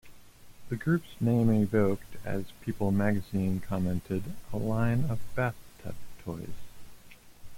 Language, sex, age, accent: English, male, 30-39, United States English